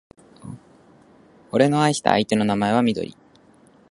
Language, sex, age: Japanese, male, 19-29